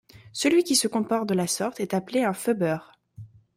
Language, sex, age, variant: French, female, 19-29, Français de métropole